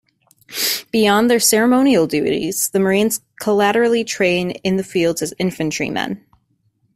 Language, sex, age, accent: English, female, 19-29, United States English